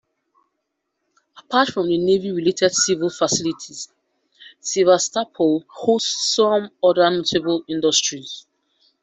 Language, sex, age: English, female, 30-39